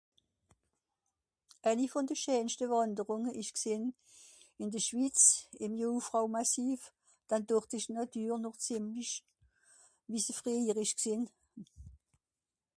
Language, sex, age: Swiss German, female, 60-69